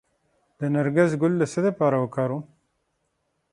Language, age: Pashto, 40-49